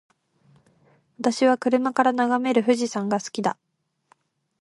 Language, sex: Japanese, female